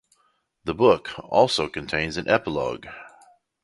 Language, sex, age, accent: English, male, 19-29, United States English